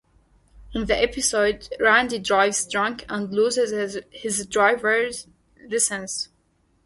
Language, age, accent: English, 30-39, United States English